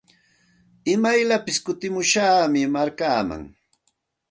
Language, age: Santa Ana de Tusi Pasco Quechua, 40-49